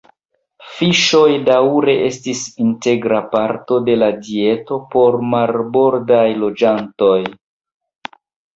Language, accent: Esperanto, Internacia